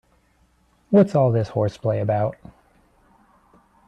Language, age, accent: English, 19-29, United States English